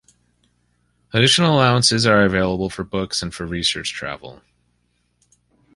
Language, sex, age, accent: English, male, 40-49, United States English